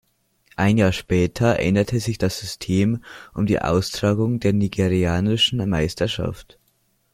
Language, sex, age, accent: German, male, 90+, Österreichisches Deutsch